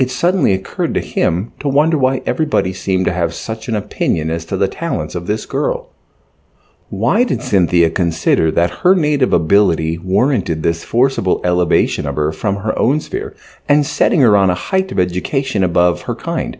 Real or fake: real